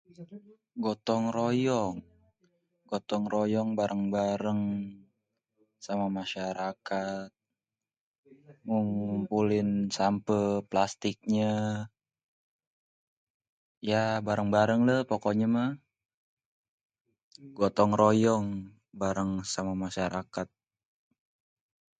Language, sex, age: Betawi, male, 19-29